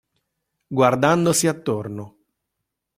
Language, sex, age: Italian, male, 40-49